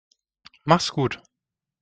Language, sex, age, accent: German, male, 30-39, Deutschland Deutsch